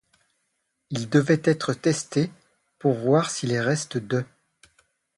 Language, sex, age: French, male, 50-59